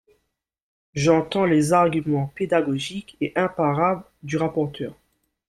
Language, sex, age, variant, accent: French, male, 19-29, Français des départements et régions d'outre-mer, Français de La Réunion